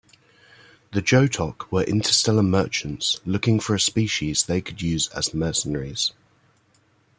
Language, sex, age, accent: English, male, 19-29, England English